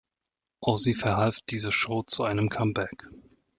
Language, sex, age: German, male, 30-39